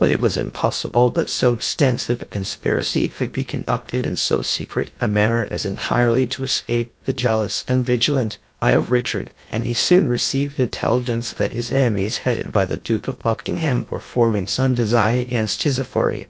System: TTS, GlowTTS